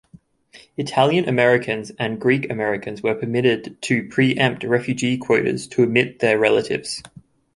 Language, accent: English, Australian English